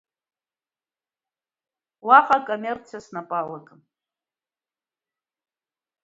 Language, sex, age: Abkhazian, female, 30-39